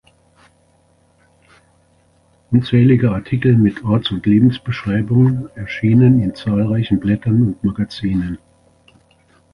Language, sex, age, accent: German, male, 60-69, Deutschland Deutsch